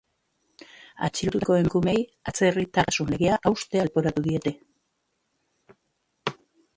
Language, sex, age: Basque, female, 50-59